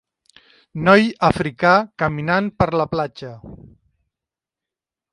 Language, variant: Catalan, Central